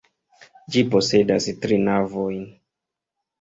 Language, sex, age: Esperanto, male, 30-39